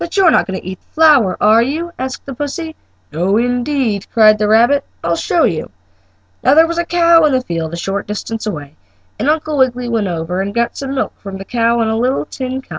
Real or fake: real